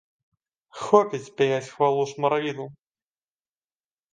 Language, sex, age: Belarusian, male, 19-29